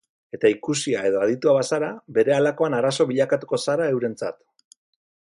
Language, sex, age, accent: Basque, male, 40-49, Mendebalekoa (Araba, Bizkaia, Gipuzkoako mendebaleko herri batzuk)